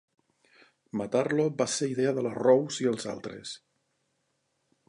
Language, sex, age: Catalan, male, 40-49